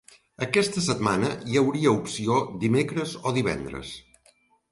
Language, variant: Catalan, Central